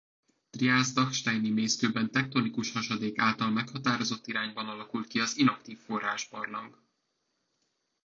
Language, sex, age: Hungarian, male, 19-29